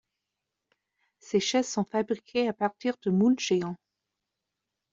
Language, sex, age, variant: French, female, 30-39, Français de métropole